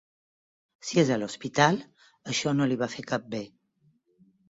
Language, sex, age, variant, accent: Catalan, female, 60-69, Balear, balear